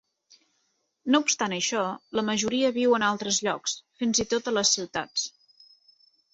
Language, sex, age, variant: Catalan, female, 30-39, Central